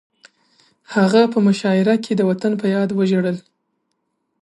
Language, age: Pashto, 19-29